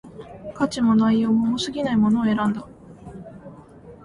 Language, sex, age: Japanese, female, 19-29